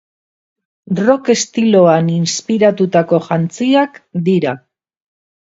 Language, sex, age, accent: Basque, female, 60-69, Mendebalekoa (Araba, Bizkaia, Gipuzkoako mendebaleko herri batzuk)